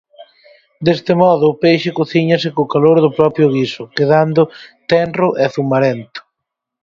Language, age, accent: Galician, 19-29, Oriental (común en zona oriental)